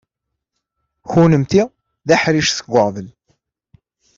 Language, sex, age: Kabyle, male, 30-39